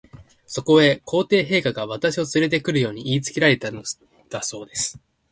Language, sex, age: Japanese, male, 19-29